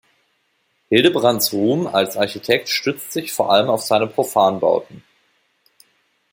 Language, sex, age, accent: German, male, 30-39, Deutschland Deutsch